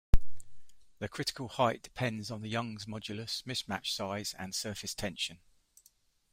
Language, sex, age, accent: English, male, 50-59, England English